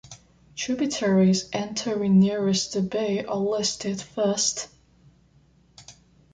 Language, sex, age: English, female, 19-29